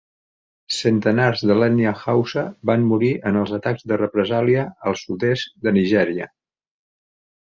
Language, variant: Catalan, Central